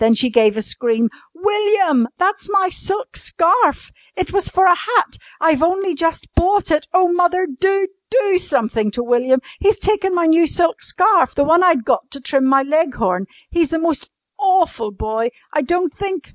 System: none